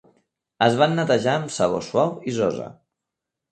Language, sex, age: Catalan, male, 30-39